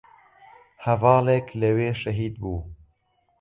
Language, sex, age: Central Kurdish, male, 19-29